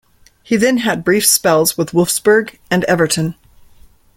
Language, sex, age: English, female, 50-59